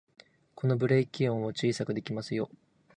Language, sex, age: Japanese, male, 19-29